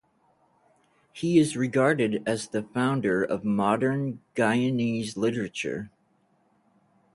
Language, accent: English, United States English